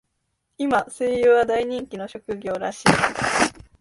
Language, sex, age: Japanese, female, 19-29